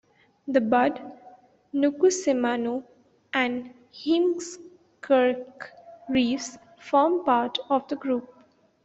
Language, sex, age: English, female, 19-29